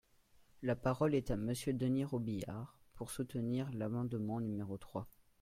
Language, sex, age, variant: French, male, under 19, Français de métropole